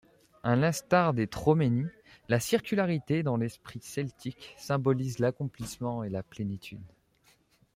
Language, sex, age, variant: French, male, 30-39, Français de métropole